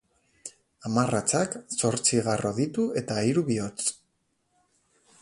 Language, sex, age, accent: Basque, male, 40-49, Batua